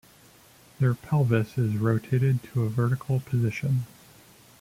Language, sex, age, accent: English, male, 30-39, United States English